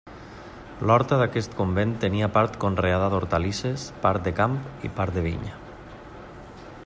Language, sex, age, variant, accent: Catalan, male, 30-39, Valencià meridional, valencià